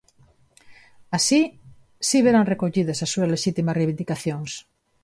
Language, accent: Galician, Neofalante